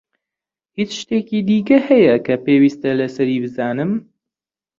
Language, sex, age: Central Kurdish, male, 19-29